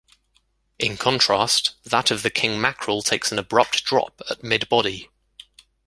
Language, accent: English, England English